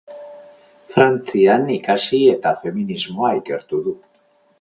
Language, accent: Basque, Mendebalekoa (Araba, Bizkaia, Gipuzkoako mendebaleko herri batzuk)